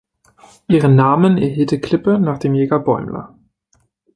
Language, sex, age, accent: German, male, 19-29, Deutschland Deutsch